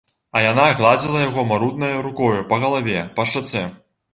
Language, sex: Belarusian, male